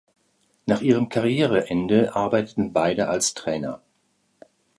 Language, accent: German, Deutschland Deutsch